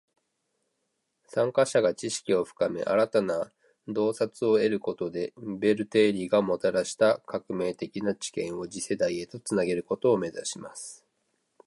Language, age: Japanese, 30-39